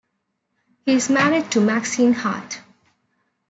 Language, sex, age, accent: English, female, 19-29, India and South Asia (India, Pakistan, Sri Lanka)